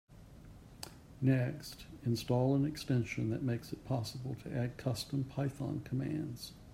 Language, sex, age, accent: English, male, 70-79, United States English